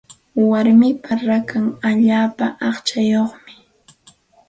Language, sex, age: Santa Ana de Tusi Pasco Quechua, female, 30-39